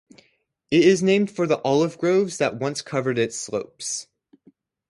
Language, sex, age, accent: English, male, under 19, United States English